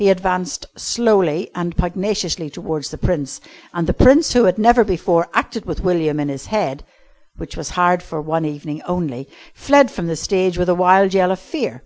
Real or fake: real